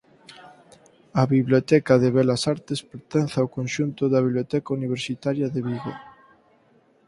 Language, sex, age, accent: Galician, male, 19-29, Atlántico (seseo e gheada)